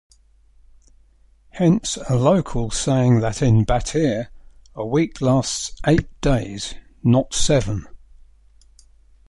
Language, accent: English, England English